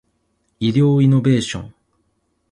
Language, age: Japanese, 40-49